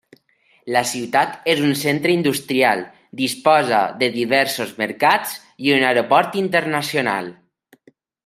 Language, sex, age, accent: Catalan, male, 30-39, valencià